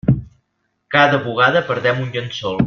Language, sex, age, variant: Catalan, male, 30-39, Nord-Occidental